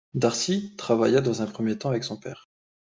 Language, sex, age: French, male, 30-39